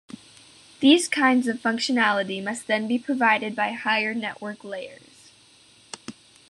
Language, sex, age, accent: English, female, under 19, United States English